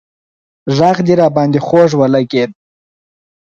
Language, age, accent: Pashto, 19-29, کندهارۍ لهجه